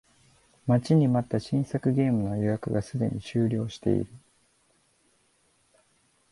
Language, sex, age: Japanese, male, 19-29